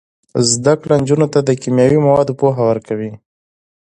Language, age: Pashto, 19-29